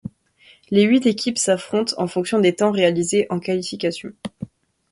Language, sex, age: French, female, under 19